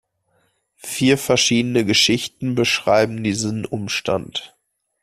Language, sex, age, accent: German, male, 19-29, Deutschland Deutsch